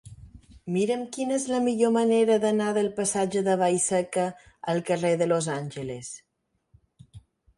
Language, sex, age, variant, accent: Catalan, female, 40-49, Balear, mallorquí